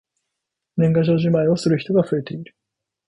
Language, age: Japanese, 19-29